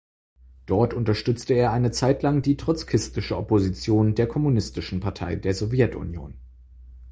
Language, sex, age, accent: German, male, 19-29, Deutschland Deutsch